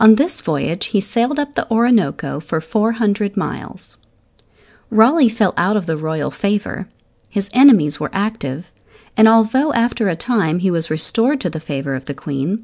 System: none